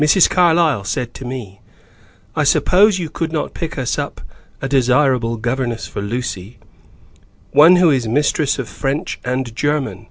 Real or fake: real